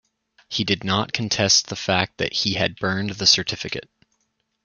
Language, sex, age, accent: English, male, 19-29, Canadian English